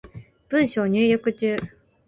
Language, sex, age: Japanese, female, 19-29